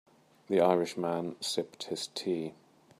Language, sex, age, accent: English, male, 40-49, England English